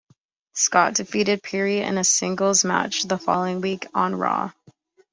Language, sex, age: English, female, 19-29